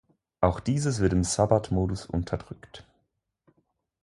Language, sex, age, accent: German, male, 19-29, Schweizerdeutsch